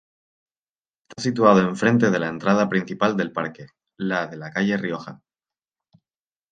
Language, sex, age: Spanish, male, 19-29